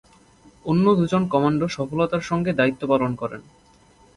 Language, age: Bengali, 19-29